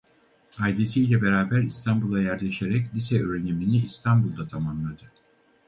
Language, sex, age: Turkish, male, 60-69